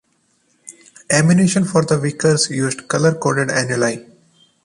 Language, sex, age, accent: English, male, 30-39, India and South Asia (India, Pakistan, Sri Lanka)